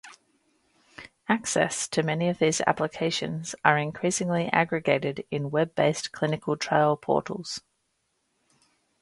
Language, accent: English, Australian English